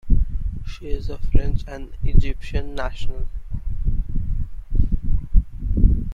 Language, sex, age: English, male, 19-29